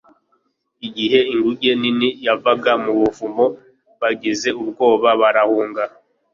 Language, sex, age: Kinyarwanda, male, 19-29